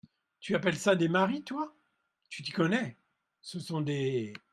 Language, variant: French, Français de métropole